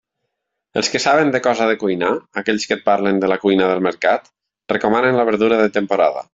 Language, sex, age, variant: Catalan, male, 40-49, Nord-Occidental